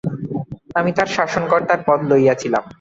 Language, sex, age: Bengali, male, 19-29